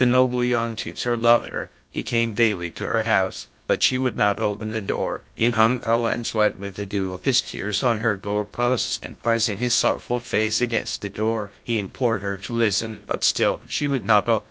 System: TTS, GlowTTS